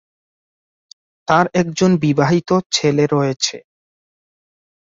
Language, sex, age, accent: Bengali, male, 19-29, fluent